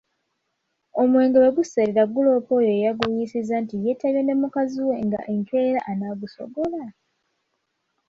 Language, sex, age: Ganda, female, 19-29